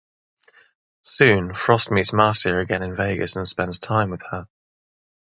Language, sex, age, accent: English, male, 30-39, England English